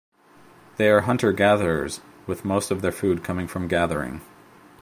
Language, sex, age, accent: English, male, 30-39, United States English